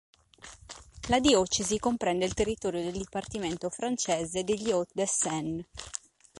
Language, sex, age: Italian, male, 30-39